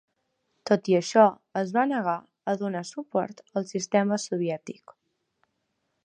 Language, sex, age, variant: Catalan, female, under 19, Central